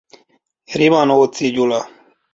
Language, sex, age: Hungarian, male, 30-39